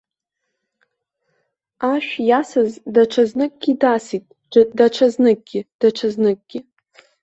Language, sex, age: Abkhazian, female, under 19